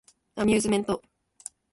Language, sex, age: Japanese, female, under 19